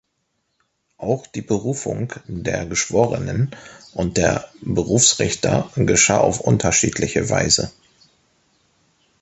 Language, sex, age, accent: German, male, 19-29, Deutschland Deutsch